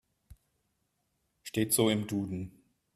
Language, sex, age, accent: German, male, 40-49, Deutschland Deutsch